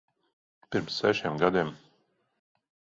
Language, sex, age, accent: Latvian, male, 40-49, Krievu